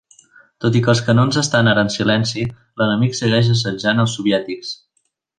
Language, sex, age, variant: Catalan, male, 19-29, Central